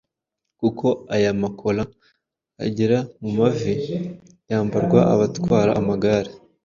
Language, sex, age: Kinyarwanda, male, 19-29